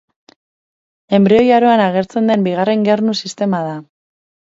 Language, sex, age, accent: Basque, female, 19-29, Mendebalekoa (Araba, Bizkaia, Gipuzkoako mendebaleko herri batzuk)